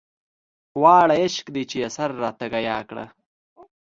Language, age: Pashto, 19-29